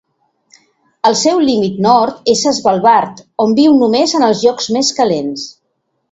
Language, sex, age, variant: Catalan, female, 50-59, Central